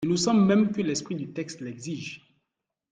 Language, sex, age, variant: French, male, 19-29, Français de métropole